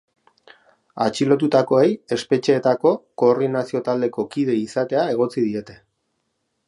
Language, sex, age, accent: Basque, male, 30-39, Mendebalekoa (Araba, Bizkaia, Gipuzkoako mendebaleko herri batzuk)